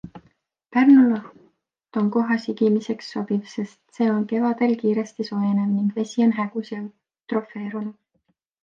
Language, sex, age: Estonian, female, 19-29